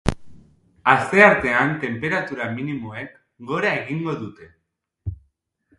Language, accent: Basque, Mendebalekoa (Araba, Bizkaia, Gipuzkoako mendebaleko herri batzuk)